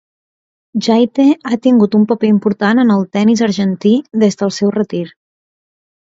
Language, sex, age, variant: Catalan, female, 19-29, Central